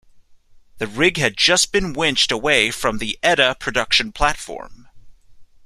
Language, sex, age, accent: English, male, 19-29, United States English